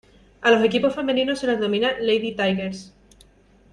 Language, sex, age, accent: Spanish, female, 30-39, España: Sur peninsular (Andalucia, Extremadura, Murcia)